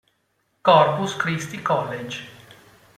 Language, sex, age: Italian, male, 40-49